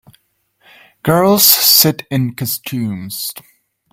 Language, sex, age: English, male, 30-39